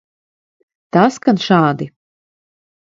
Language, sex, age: Latvian, female, 30-39